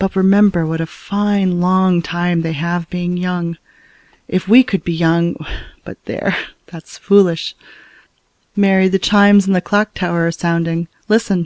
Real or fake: real